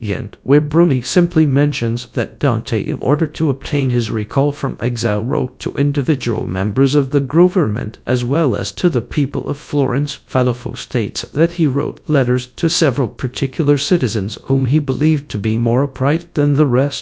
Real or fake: fake